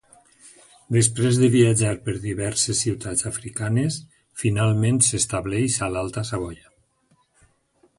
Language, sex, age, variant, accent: Catalan, male, 60-69, Valencià central, valencià